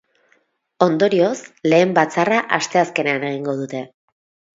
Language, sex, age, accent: Basque, female, 30-39, Mendebalekoa (Araba, Bizkaia, Gipuzkoako mendebaleko herri batzuk)